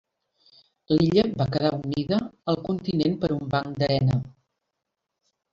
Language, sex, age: Catalan, female, 50-59